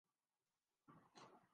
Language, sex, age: Urdu, male, 19-29